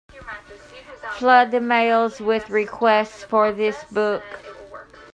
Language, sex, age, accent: English, female, 60-69, United States English